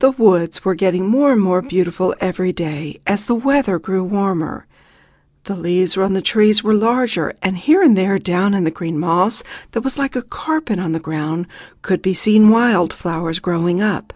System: none